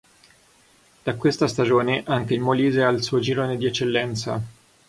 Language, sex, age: Italian, male, 30-39